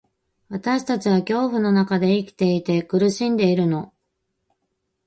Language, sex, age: Japanese, female, 30-39